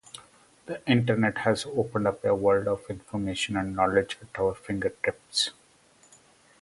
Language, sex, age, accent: English, male, 30-39, India and South Asia (India, Pakistan, Sri Lanka)